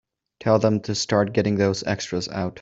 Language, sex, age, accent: English, male, 19-29, United States English